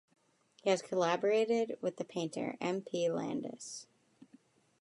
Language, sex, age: English, female, under 19